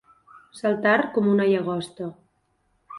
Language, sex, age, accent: Catalan, female, 30-39, valencià